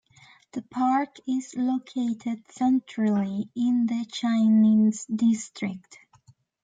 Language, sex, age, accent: English, female, 19-29, Irish English